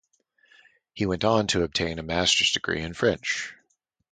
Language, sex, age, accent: English, male, 30-39, United States English